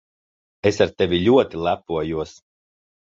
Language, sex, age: Latvian, male, 30-39